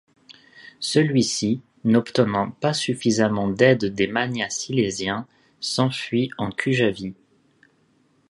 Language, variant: French, Français de métropole